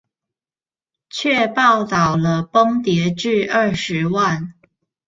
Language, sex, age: Chinese, female, 30-39